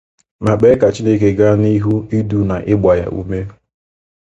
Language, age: Igbo, 19-29